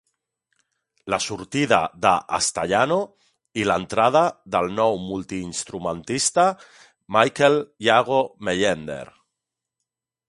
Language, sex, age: Catalan, male, 40-49